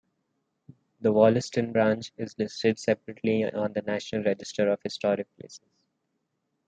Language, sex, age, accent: English, male, 19-29, India and South Asia (India, Pakistan, Sri Lanka)